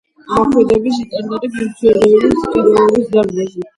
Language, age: Georgian, under 19